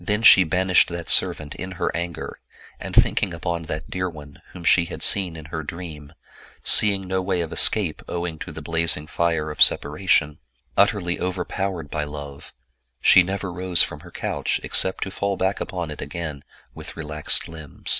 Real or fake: real